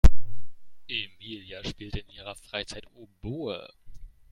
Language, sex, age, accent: German, male, 19-29, Deutschland Deutsch